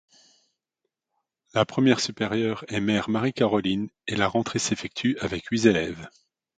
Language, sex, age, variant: French, male, 40-49, Français de métropole